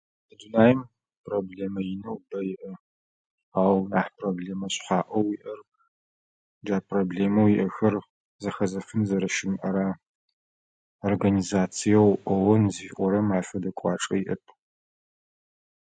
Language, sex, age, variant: Adyghe, male, 30-39, Адыгабзэ (Кирил, пстэумэ зэдыряе)